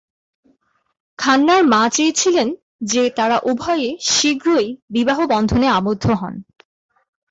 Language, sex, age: Bengali, female, under 19